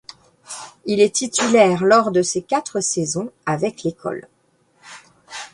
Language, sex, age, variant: French, female, 50-59, Français de métropole